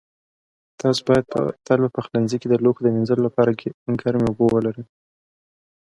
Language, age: Pashto, 19-29